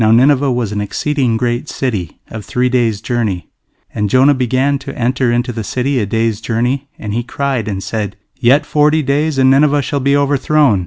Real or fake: real